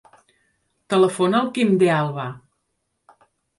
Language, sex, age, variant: Catalan, female, 50-59, Central